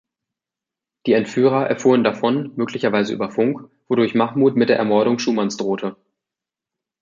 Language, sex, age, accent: German, male, 19-29, Deutschland Deutsch